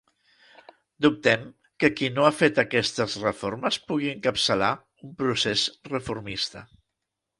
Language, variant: Catalan, Central